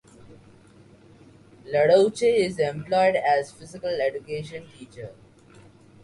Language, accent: English, India and South Asia (India, Pakistan, Sri Lanka)